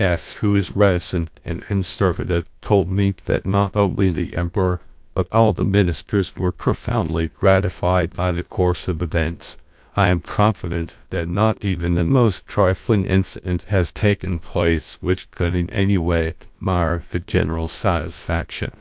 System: TTS, GlowTTS